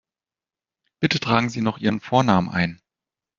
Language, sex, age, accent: German, male, 19-29, Deutschland Deutsch